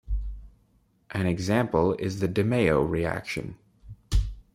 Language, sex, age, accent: English, male, 19-29, United States English